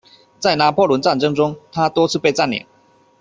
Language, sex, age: Chinese, male, 30-39